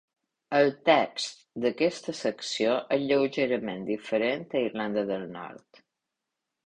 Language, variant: Catalan, Balear